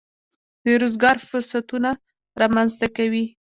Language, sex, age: Pashto, female, 19-29